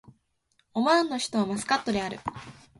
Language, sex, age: Japanese, female, 19-29